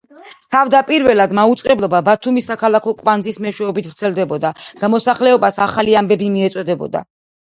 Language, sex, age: Georgian, female, 40-49